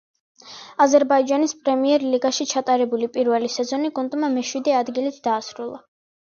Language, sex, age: Georgian, female, under 19